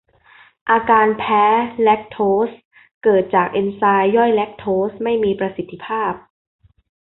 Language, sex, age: Thai, female, 19-29